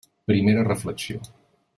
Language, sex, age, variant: Catalan, male, 50-59, Central